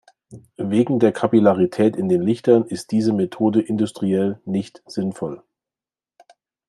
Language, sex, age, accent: German, male, 40-49, Deutschland Deutsch